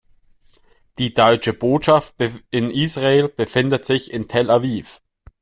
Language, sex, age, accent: German, male, 30-39, Österreichisches Deutsch